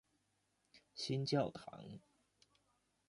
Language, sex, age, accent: Chinese, male, 19-29, 出生地：福建省